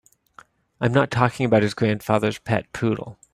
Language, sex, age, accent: English, male, 30-39, United States English